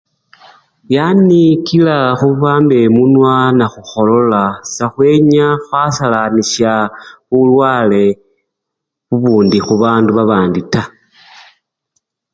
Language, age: Luyia, 50-59